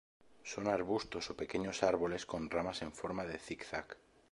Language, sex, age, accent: Spanish, male, 30-39, España: Sur peninsular (Andalucia, Extremadura, Murcia)